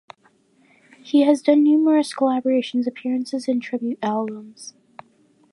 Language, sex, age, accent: English, female, under 19, United States English